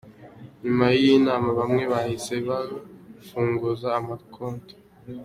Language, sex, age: Kinyarwanda, male, 19-29